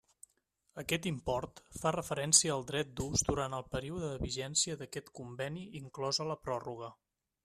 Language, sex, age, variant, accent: Catalan, male, 19-29, Central, central